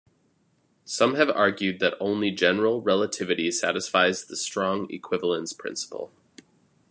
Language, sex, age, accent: English, male, 30-39, United States English